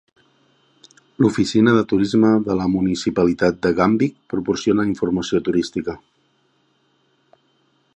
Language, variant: Catalan, Central